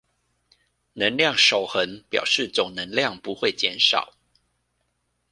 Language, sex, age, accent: Chinese, male, 30-39, 出生地：臺南市